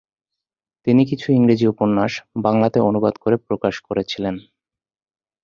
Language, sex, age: Bengali, male, 19-29